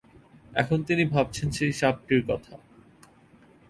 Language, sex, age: Bengali, male, under 19